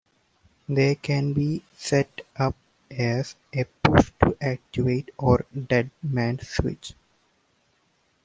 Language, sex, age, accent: English, male, 19-29, United States English